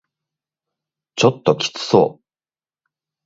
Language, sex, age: Japanese, male, 50-59